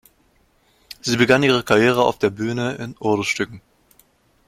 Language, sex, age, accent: German, male, under 19, Deutschland Deutsch